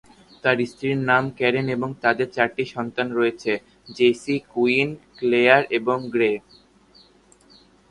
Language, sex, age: Bengali, male, under 19